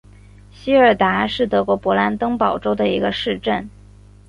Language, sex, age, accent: Chinese, female, 19-29, 出生地：广东省